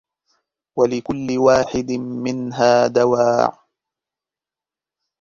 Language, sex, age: Arabic, male, 30-39